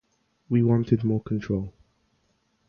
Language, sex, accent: English, male, England English